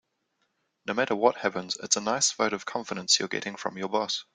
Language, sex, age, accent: English, male, 19-29, New Zealand English